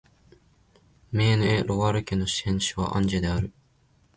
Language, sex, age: Japanese, male, 19-29